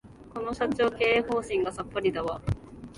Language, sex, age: Japanese, female, 19-29